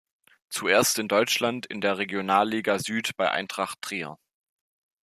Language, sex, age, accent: German, male, 19-29, Deutschland Deutsch